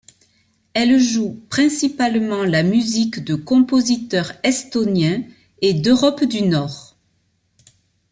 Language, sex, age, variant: French, female, 50-59, Français de métropole